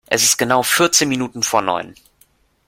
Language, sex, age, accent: German, male, under 19, Deutschland Deutsch